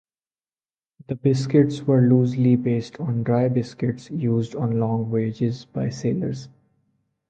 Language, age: English, 19-29